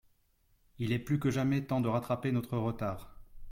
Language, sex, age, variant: French, male, 30-39, Français de métropole